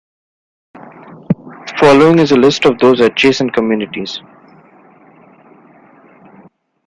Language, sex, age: English, male, 19-29